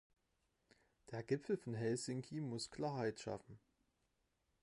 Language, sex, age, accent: German, male, 19-29, Deutschland Deutsch